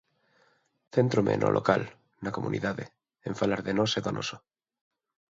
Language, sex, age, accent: Galician, male, 19-29, Normativo (estándar)